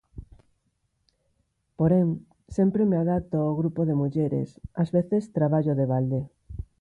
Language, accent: Galician, Normativo (estándar)